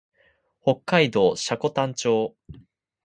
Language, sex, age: Japanese, male, under 19